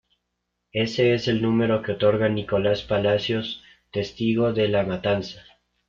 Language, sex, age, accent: Spanish, male, under 19, Andino-Pacífico: Colombia, Perú, Ecuador, oeste de Bolivia y Venezuela andina